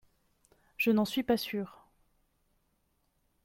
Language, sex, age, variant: French, female, 19-29, Français de métropole